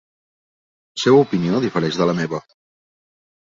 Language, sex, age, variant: Catalan, male, 40-49, Central